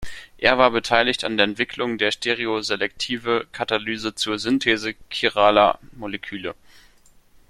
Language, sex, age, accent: German, male, 19-29, Deutschland Deutsch